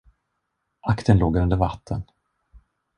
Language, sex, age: Swedish, male, 30-39